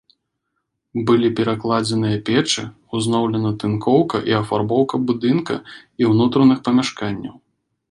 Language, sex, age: Belarusian, male, 30-39